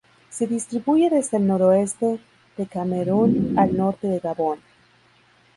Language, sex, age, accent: Spanish, female, 30-39, México